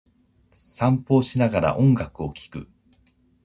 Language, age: Japanese, 40-49